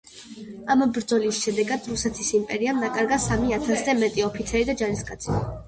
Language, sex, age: Georgian, female, 19-29